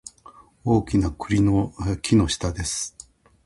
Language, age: Japanese, 60-69